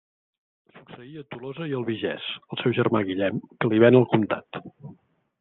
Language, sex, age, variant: Catalan, male, 40-49, Central